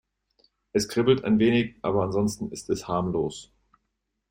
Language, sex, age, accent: German, male, 30-39, Deutschland Deutsch